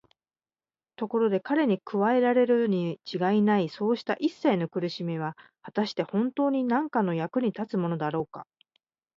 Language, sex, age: Japanese, female, 40-49